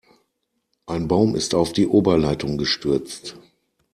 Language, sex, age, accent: German, male, 40-49, Deutschland Deutsch